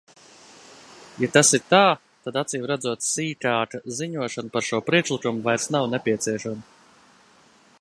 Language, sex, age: Latvian, male, 30-39